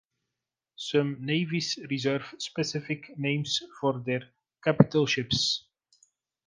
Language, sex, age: English, male, 40-49